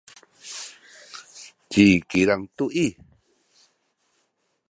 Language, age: Sakizaya, 60-69